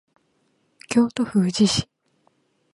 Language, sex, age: Japanese, female, 19-29